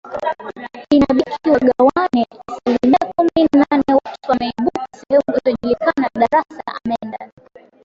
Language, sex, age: Swahili, female, 19-29